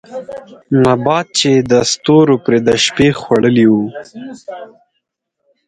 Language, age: Pashto, 19-29